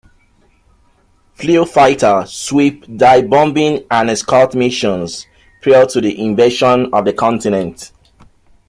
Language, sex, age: English, male, 19-29